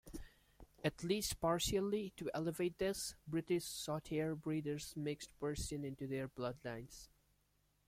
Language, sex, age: English, male, 19-29